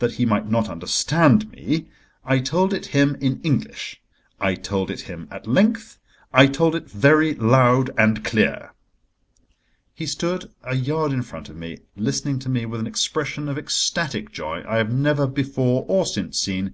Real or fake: real